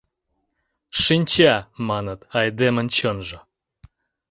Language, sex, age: Mari, male, 30-39